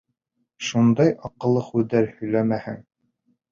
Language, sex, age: Bashkir, male, 19-29